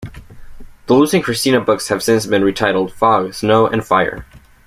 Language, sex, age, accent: English, male, under 19, United States English